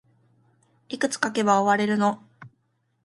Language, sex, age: Japanese, female, 19-29